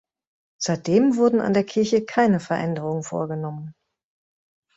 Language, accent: German, Deutschland Deutsch